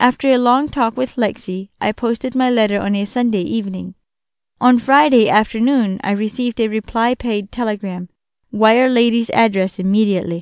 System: none